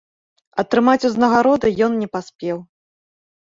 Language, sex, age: Belarusian, female, 30-39